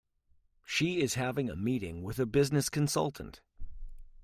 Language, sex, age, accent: English, male, 30-39, Canadian English